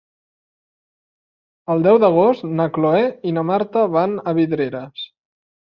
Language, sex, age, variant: Catalan, male, 30-39, Central